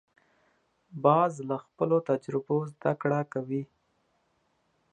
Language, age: Pashto, 30-39